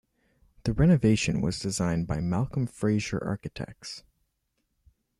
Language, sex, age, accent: English, male, under 19, Canadian English